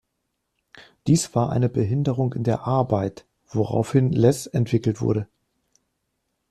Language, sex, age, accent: German, male, 50-59, Deutschland Deutsch